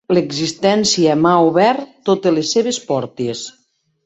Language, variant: Catalan, Central